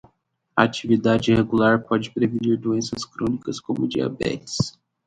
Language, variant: Portuguese, Portuguese (Brasil)